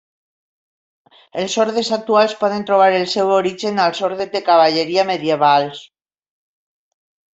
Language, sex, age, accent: Catalan, female, 60-69, valencià